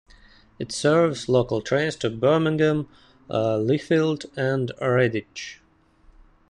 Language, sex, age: English, male, 19-29